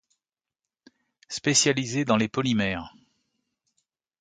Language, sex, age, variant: French, male, 50-59, Français de métropole